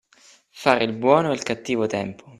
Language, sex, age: Italian, male, 19-29